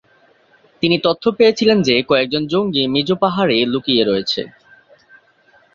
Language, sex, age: Bengali, male, 19-29